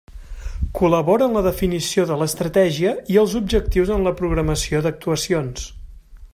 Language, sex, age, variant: Catalan, male, 30-39, Central